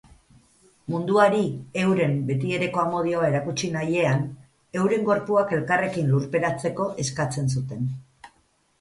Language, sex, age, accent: Basque, female, 50-59, Erdialdekoa edo Nafarra (Gipuzkoa, Nafarroa)